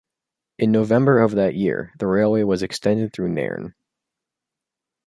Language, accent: English, Canadian English